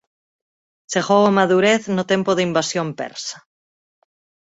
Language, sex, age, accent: Galician, female, 30-39, Atlántico (seseo e gheada)